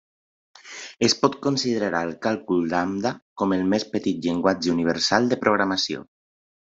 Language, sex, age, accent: Catalan, male, 19-29, valencià